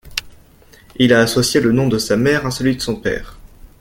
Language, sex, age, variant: French, male, under 19, Français de métropole